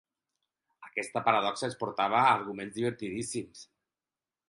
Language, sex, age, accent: Catalan, male, 40-49, valencià